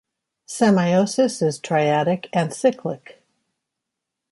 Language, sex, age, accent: English, female, 60-69, United States English